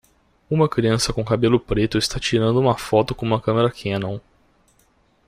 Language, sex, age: Portuguese, male, 19-29